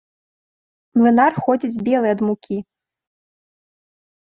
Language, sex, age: Belarusian, female, 19-29